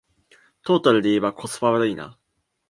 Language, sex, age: Japanese, male, 19-29